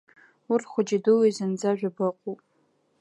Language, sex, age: Abkhazian, female, 19-29